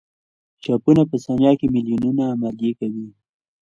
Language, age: Pashto, 19-29